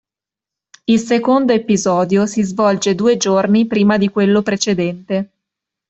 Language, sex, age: Italian, female, 19-29